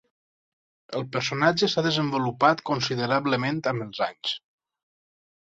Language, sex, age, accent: Catalan, male, 30-39, valencià